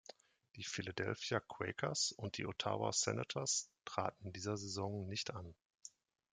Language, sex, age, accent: German, male, 30-39, Deutschland Deutsch